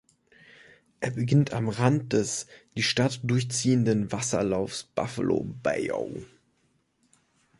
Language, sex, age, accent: German, male, 30-39, Deutschland Deutsch